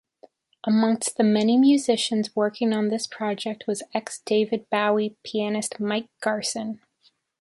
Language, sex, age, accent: English, female, 19-29, United States English